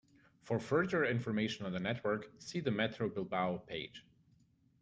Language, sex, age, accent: English, male, 19-29, United States English